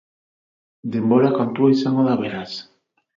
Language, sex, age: Basque, male, 30-39